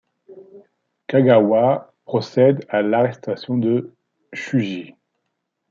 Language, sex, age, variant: French, male, 40-49, Français de métropole